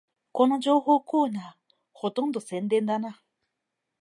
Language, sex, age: Japanese, female, 30-39